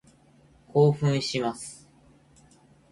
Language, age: Japanese, 30-39